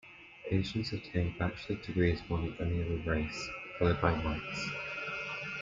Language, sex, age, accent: English, male, under 19, England English